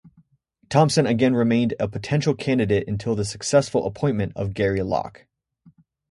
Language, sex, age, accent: English, male, 19-29, United States English